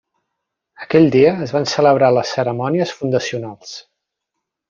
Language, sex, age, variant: Catalan, male, 30-39, Central